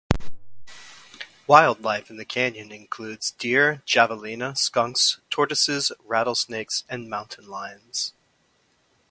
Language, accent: English, United States English